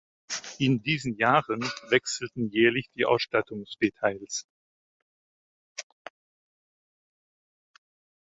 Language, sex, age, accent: German, male, 50-59, Deutschland Deutsch